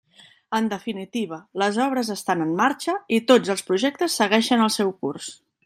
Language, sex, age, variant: Catalan, female, 19-29, Central